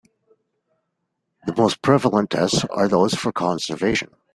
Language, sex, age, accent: English, male, 50-59, Canadian English